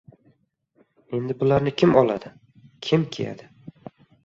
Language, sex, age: Uzbek, male, 19-29